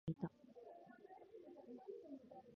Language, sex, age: Japanese, female, 19-29